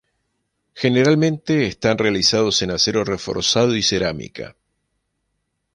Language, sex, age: Spanish, male, 50-59